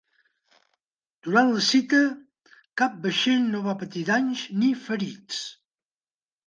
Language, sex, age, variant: Catalan, male, 50-59, Central